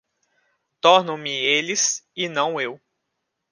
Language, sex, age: Portuguese, male, 19-29